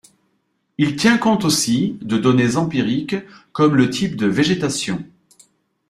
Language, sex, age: French, male, 40-49